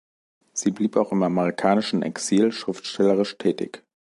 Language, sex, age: German, male, 40-49